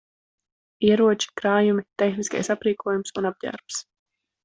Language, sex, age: Latvian, female, under 19